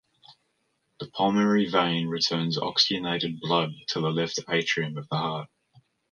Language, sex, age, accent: English, male, 19-29, Australian English